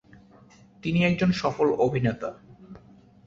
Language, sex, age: Bengali, male, 30-39